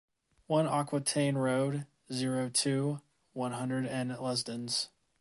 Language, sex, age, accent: English, male, 30-39, United States English